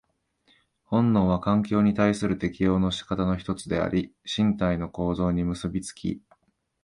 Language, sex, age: Japanese, male, 19-29